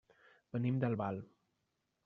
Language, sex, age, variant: Catalan, male, 30-39, Central